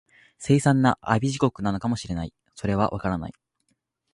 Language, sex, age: Japanese, male, 19-29